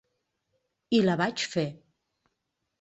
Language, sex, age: Catalan, female, 50-59